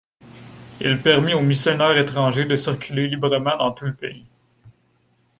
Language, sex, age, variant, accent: French, male, 19-29, Français d'Amérique du Nord, Français du Canada